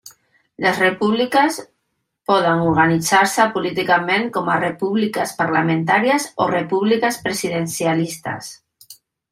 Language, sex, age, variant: Catalan, female, 30-39, Central